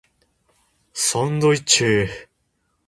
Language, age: Japanese, 19-29